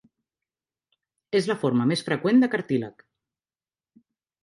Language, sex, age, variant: Catalan, female, 40-49, Central